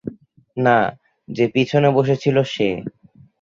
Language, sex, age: Bengali, male, 19-29